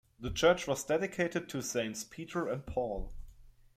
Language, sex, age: English, male, 30-39